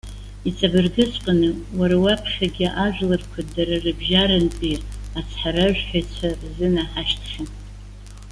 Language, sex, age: Abkhazian, female, 70-79